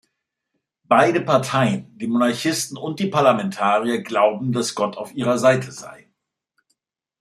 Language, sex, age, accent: German, male, 50-59, Deutschland Deutsch